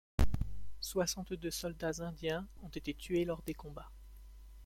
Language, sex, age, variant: French, male, 19-29, Français de métropole